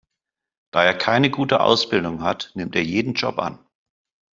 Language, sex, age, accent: German, male, 50-59, Deutschland Deutsch